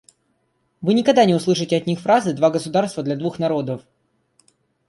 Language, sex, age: Russian, male, under 19